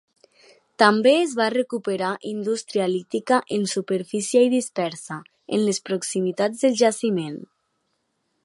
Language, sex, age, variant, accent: Catalan, female, 19-29, Nord-Occidental, central